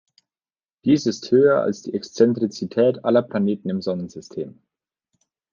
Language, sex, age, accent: German, male, 19-29, Deutschland Deutsch